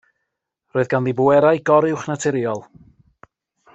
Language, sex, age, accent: Welsh, male, 30-39, Y Deyrnas Unedig Cymraeg